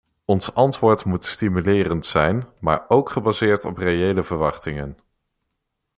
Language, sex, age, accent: Dutch, male, under 19, Nederlands Nederlands